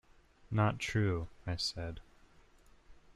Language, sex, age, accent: English, male, under 19, United States English